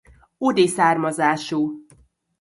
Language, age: Hungarian, 30-39